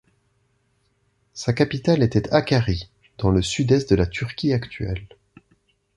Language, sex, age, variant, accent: French, male, 40-49, Français d'Europe, Français de Suisse